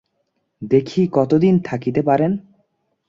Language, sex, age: Bengali, male, under 19